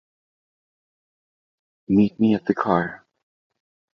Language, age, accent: English, 30-39, Filipino